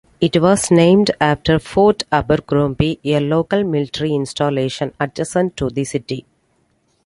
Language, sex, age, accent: English, female, 40-49, India and South Asia (India, Pakistan, Sri Lanka)